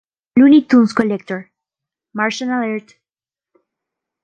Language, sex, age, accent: Spanish, female, under 19, Andino-Pacífico: Colombia, Perú, Ecuador, oeste de Bolivia y Venezuela andina